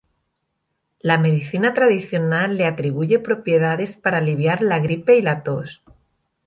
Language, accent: Spanish, España: Sur peninsular (Andalucia, Extremadura, Murcia)